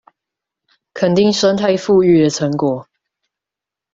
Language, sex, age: Chinese, female, under 19